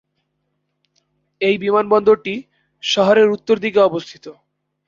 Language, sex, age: Bengali, male, 19-29